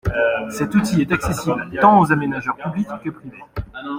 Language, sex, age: French, male, 19-29